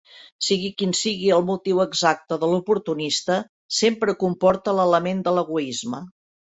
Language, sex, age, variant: Catalan, female, 60-69, Central